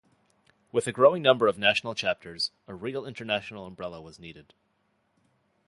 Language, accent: English, United States English